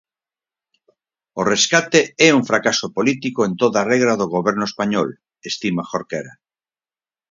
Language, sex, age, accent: Galician, male, 50-59, Normativo (estándar)